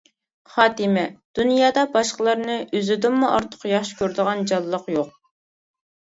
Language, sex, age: Uyghur, female, 19-29